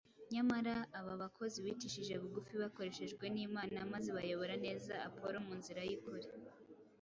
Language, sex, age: Kinyarwanda, female, 19-29